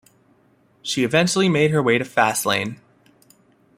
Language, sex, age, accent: English, male, under 19, United States English